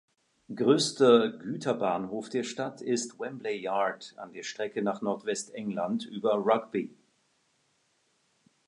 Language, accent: German, Schweizerdeutsch